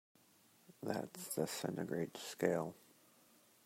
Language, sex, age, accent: English, male, 19-29, United States English